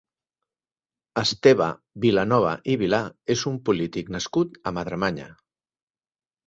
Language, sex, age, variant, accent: Catalan, male, 60-69, Central, Barcelonès